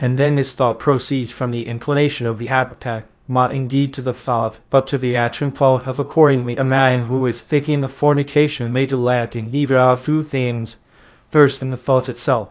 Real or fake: fake